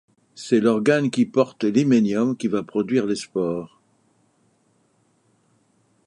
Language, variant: French, Français de métropole